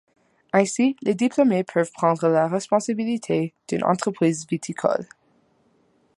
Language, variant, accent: French, Français d'Amérique du Nord, Français du Canada